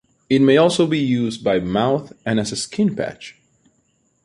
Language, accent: English, United States English